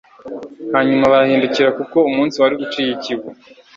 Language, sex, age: Kinyarwanda, male, 19-29